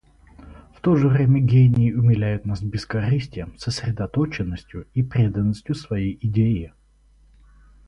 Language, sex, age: Russian, male, 19-29